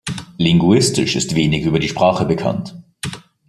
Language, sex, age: German, male, 19-29